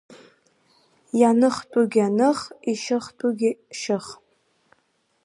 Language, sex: Abkhazian, female